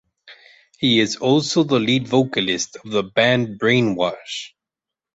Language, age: English, 19-29